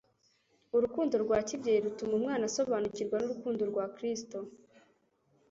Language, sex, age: Kinyarwanda, female, under 19